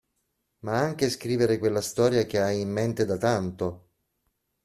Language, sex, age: Italian, male, 50-59